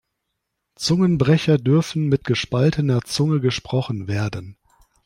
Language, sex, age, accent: German, male, 30-39, Deutschland Deutsch